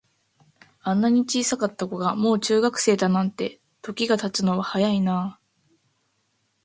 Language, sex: Japanese, female